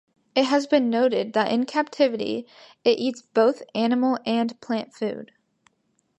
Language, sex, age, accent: English, female, under 19, United States English